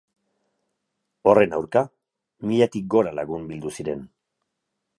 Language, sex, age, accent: Basque, male, 40-49, Erdialdekoa edo Nafarra (Gipuzkoa, Nafarroa)